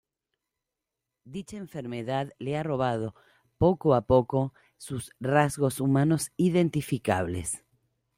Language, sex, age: Spanish, female, 50-59